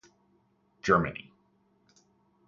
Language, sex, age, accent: English, male, 30-39, United States English